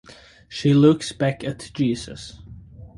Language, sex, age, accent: English, male, under 19, United States English